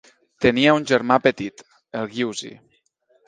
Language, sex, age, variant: Catalan, male, 19-29, Nord-Occidental